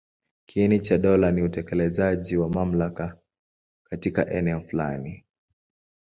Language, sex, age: Swahili, male, 19-29